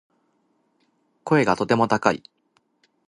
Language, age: Japanese, 19-29